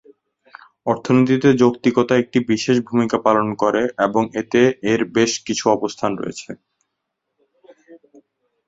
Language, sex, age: Bengali, male, 19-29